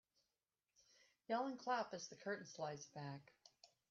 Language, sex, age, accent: English, female, 60-69, United States English